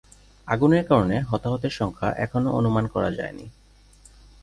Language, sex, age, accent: Bengali, male, 19-29, Native